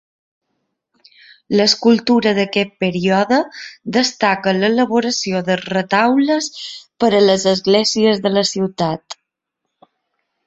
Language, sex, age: Catalan, female, 30-39